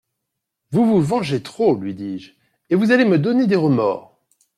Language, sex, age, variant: French, male, 40-49, Français de métropole